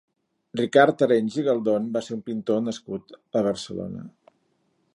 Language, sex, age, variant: Catalan, male, 50-59, Nord-Occidental